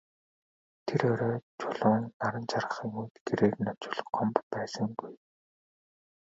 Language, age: Mongolian, 19-29